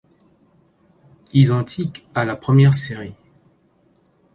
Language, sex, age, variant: French, male, 30-39, Français de métropole